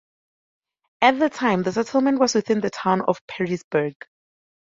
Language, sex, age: English, female, 19-29